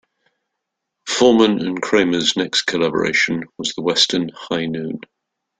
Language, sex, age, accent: English, male, 50-59, England English